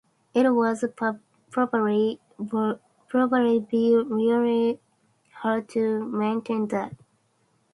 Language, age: English, 19-29